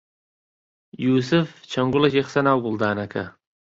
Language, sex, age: Central Kurdish, male, 30-39